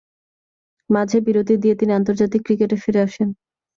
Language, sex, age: Bengali, female, 19-29